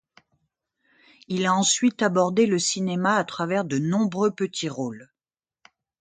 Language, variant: French, Français de métropole